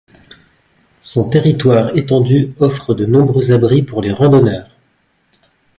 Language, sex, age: French, male, 40-49